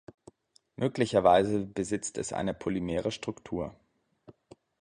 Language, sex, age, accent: German, male, 19-29, Deutschland Deutsch